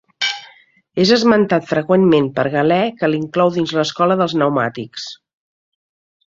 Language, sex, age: Catalan, female, 50-59